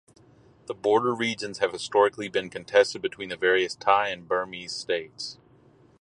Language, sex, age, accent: English, male, 40-49, United States English